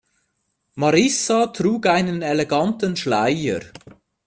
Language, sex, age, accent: German, male, 40-49, Schweizerdeutsch